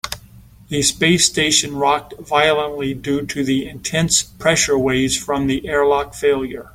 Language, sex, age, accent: English, male, 50-59, United States English